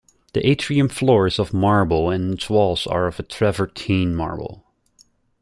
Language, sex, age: English, male, 30-39